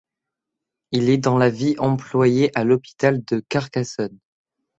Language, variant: French, Français de métropole